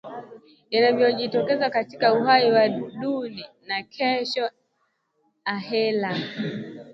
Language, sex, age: Swahili, female, 19-29